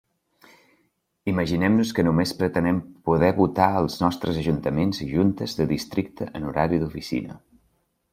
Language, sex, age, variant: Catalan, male, 30-39, Central